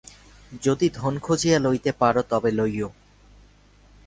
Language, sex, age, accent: Bengali, male, 19-29, শুদ্ধ